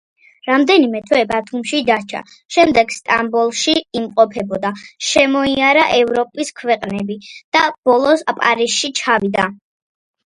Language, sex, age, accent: Georgian, female, 40-49, ჩვეულებრივი